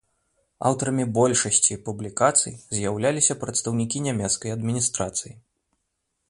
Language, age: Belarusian, 30-39